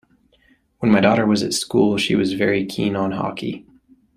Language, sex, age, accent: English, male, 19-29, United States English